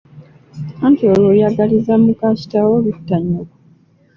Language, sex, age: Ganda, female, 19-29